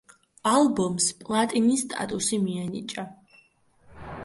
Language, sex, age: Georgian, female, under 19